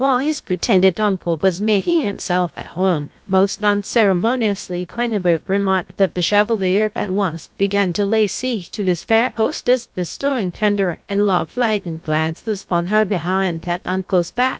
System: TTS, GlowTTS